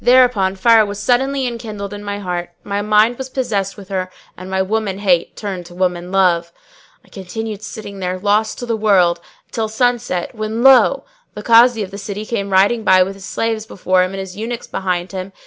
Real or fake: real